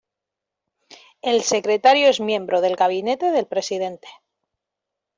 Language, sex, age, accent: Spanish, female, 40-49, España: Norte peninsular (Asturias, Castilla y León, Cantabria, País Vasco, Navarra, Aragón, La Rioja, Guadalajara, Cuenca)